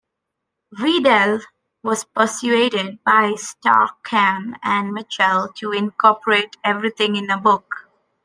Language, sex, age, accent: English, female, 19-29, India and South Asia (India, Pakistan, Sri Lanka)